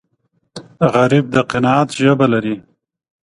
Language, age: Pashto, 30-39